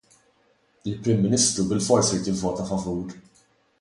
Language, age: Maltese, 19-29